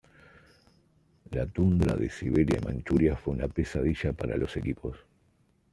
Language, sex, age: Spanish, male, 30-39